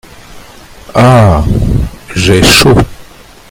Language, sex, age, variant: French, male, 60-69, Français de métropole